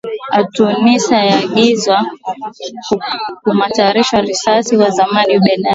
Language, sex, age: Swahili, female, 19-29